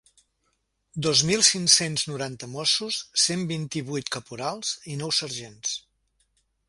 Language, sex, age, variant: Catalan, male, 60-69, Septentrional